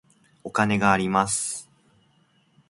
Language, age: Japanese, 19-29